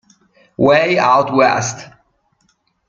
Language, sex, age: Italian, male, 19-29